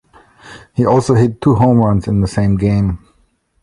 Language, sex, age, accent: English, male, 30-39, United States English